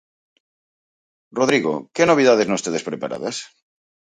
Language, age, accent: Galician, 40-49, Central (gheada)